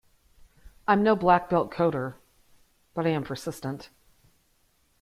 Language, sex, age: English, female, 40-49